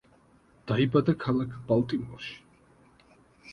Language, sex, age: Georgian, male, 19-29